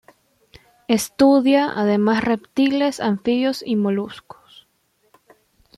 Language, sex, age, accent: Spanish, female, under 19, Andino-Pacífico: Colombia, Perú, Ecuador, oeste de Bolivia y Venezuela andina